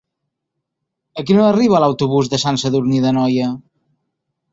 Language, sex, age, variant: Catalan, male, 40-49, Central